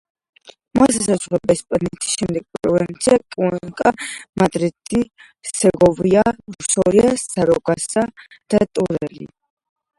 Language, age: Georgian, under 19